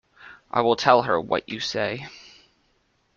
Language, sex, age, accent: English, male, 19-29, United States English